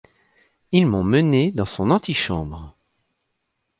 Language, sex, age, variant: French, male, 30-39, Français de métropole